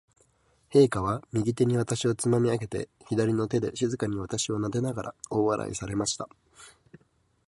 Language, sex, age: Japanese, male, 19-29